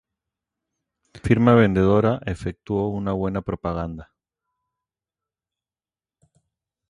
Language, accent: Spanish, Andino-Pacífico: Colombia, Perú, Ecuador, oeste de Bolivia y Venezuela andina